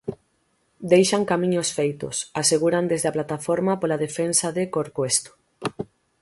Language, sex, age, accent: Galician, female, 19-29, Central (gheada); Oriental (común en zona oriental)